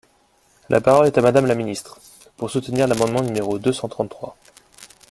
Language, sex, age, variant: French, male, 19-29, Français de métropole